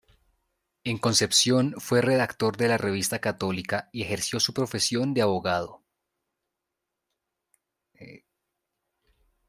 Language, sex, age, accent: Spanish, male, 30-39, Andino-Pacífico: Colombia, Perú, Ecuador, oeste de Bolivia y Venezuela andina